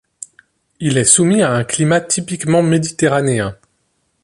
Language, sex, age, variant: French, male, 30-39, Français de métropole